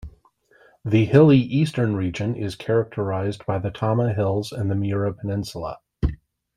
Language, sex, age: English, male, 40-49